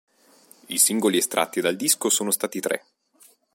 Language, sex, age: Italian, male, 19-29